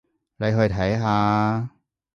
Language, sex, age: Cantonese, male, 30-39